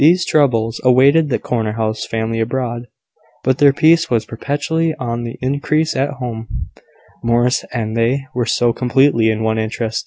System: none